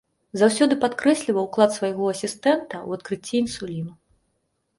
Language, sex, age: Belarusian, female, 30-39